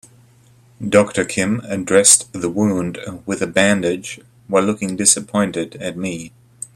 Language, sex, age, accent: English, male, 30-39, United States English